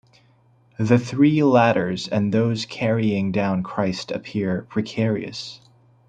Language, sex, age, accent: English, male, 19-29, United States English